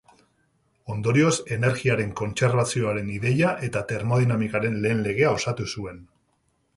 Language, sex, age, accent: Basque, male, 40-49, Mendebalekoa (Araba, Bizkaia, Gipuzkoako mendebaleko herri batzuk)